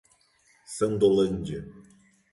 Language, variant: Portuguese, Portuguese (Brasil)